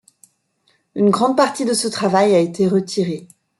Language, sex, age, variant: French, female, 50-59, Français de métropole